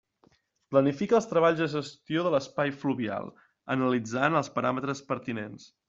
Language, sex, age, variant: Catalan, male, 19-29, Central